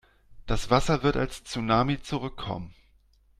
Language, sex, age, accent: German, male, 40-49, Deutschland Deutsch